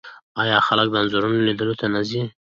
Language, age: Pashto, 19-29